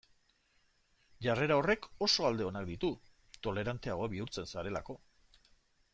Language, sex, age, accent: Basque, male, 50-59, Mendebalekoa (Araba, Bizkaia, Gipuzkoako mendebaleko herri batzuk)